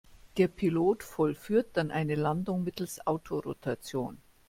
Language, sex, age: German, female, 50-59